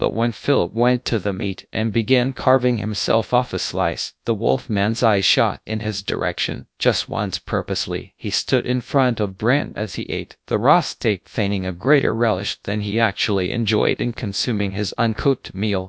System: TTS, GradTTS